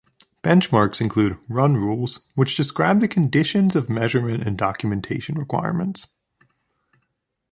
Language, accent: English, United States English